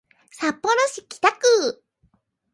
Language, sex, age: Japanese, female, 19-29